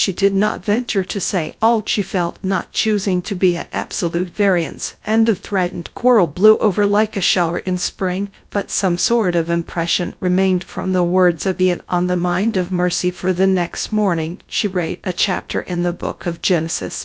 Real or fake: fake